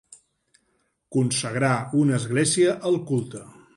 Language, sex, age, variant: Catalan, male, 50-59, Central